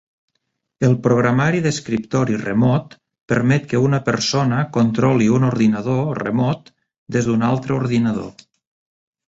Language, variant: Catalan, Nord-Occidental